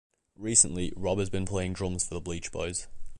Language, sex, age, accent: English, male, under 19, England English